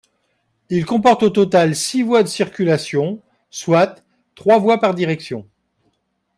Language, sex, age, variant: French, male, 50-59, Français de métropole